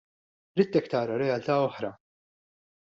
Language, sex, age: Maltese, male, 40-49